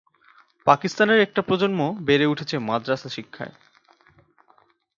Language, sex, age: Bengali, male, 19-29